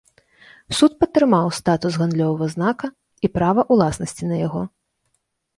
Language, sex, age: Belarusian, female, 30-39